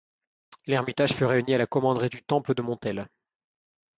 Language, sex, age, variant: French, male, 30-39, Français de métropole